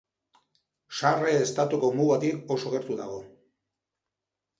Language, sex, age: Basque, male, 50-59